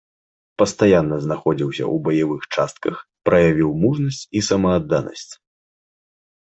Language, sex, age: Belarusian, male, 30-39